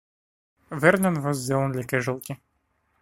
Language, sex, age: English, male, 19-29